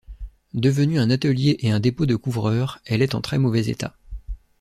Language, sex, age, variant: French, male, 30-39, Français de métropole